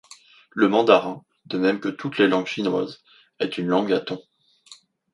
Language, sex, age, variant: French, male, 19-29, Français de métropole